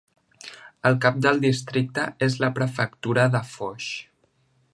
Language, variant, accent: Catalan, Central, central